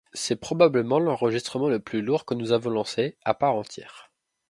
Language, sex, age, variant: French, male, 19-29, Français de métropole